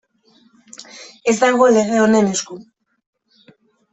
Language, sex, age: Basque, female, 30-39